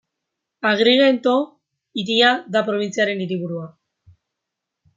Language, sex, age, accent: Basque, female, under 19, Erdialdekoa edo Nafarra (Gipuzkoa, Nafarroa)